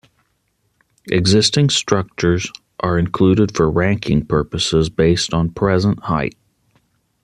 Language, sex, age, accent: English, male, 40-49, United States English